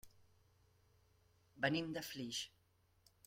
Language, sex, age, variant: Catalan, female, 50-59, Central